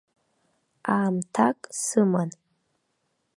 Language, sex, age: Abkhazian, female, under 19